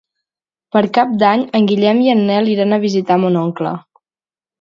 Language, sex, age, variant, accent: Catalan, female, 19-29, Central, central